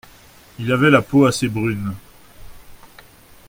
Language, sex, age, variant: French, male, 40-49, Français de métropole